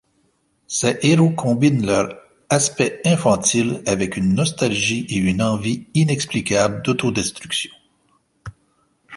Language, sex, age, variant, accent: French, male, 50-59, Français d'Amérique du Nord, Français du Canada